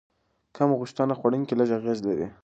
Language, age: Pashto, under 19